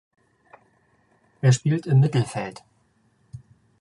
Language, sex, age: German, male, 40-49